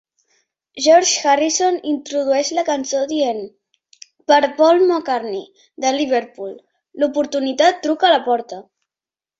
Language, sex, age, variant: Catalan, female, 50-59, Central